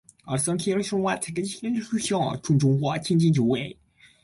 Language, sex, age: Japanese, male, 19-29